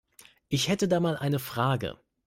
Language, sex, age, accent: German, male, 19-29, Deutschland Deutsch